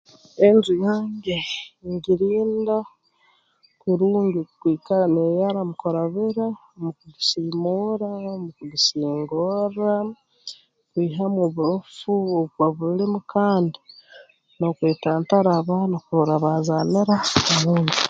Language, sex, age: Tooro, female, 19-29